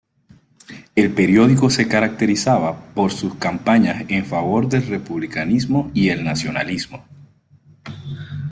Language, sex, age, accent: Spanish, male, 30-39, Caribe: Cuba, Venezuela, Puerto Rico, República Dominicana, Panamá, Colombia caribeña, México caribeño, Costa del golfo de México